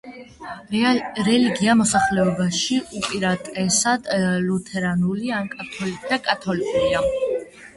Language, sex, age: Georgian, female, under 19